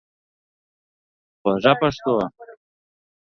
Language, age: Pashto, 19-29